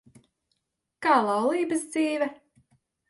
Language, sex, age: Latvian, female, 30-39